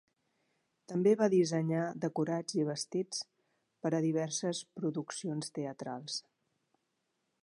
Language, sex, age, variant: Catalan, female, 40-49, Central